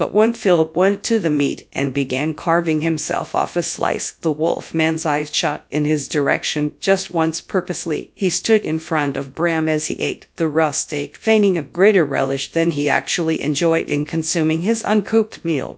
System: TTS, GradTTS